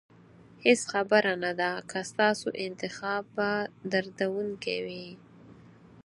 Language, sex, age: Pashto, female, 30-39